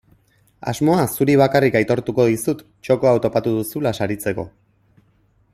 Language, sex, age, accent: Basque, male, 30-39, Erdialdekoa edo Nafarra (Gipuzkoa, Nafarroa)